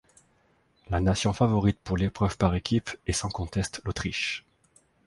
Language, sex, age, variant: French, male, 40-49, Français de métropole